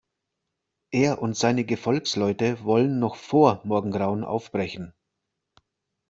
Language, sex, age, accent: German, male, 40-49, Deutschland Deutsch